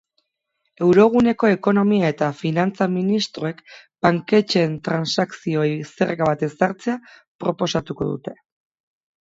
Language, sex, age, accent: Basque, female, 30-39, Erdialdekoa edo Nafarra (Gipuzkoa, Nafarroa)